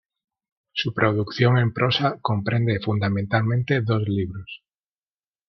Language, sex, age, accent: Spanish, male, 30-39, España: Centro-Sur peninsular (Madrid, Toledo, Castilla-La Mancha)